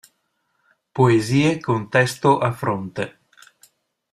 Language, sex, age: Italian, male, 60-69